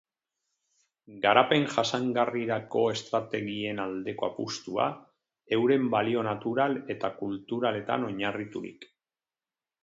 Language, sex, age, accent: Basque, male, 40-49, Erdialdekoa edo Nafarra (Gipuzkoa, Nafarroa)